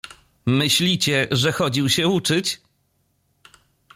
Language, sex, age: Polish, male, 30-39